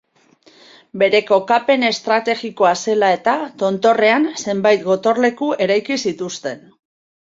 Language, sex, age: Basque, female, 40-49